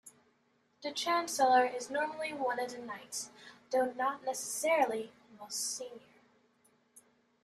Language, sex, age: English, female, 19-29